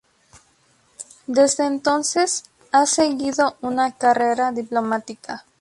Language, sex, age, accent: Spanish, female, 19-29, México